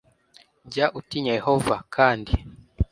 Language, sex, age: Kinyarwanda, male, under 19